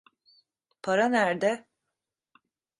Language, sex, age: Turkish, female, 40-49